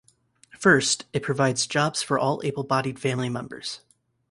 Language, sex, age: English, male, 19-29